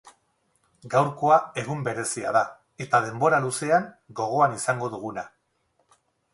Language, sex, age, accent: Basque, male, 50-59, Erdialdekoa edo Nafarra (Gipuzkoa, Nafarroa)